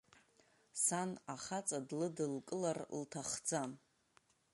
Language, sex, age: Abkhazian, female, 40-49